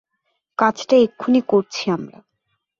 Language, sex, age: Bengali, female, 19-29